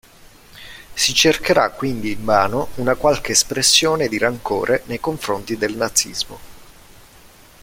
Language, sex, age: Italian, male, 30-39